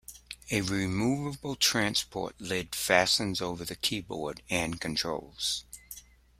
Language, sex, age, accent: English, male, 50-59, United States English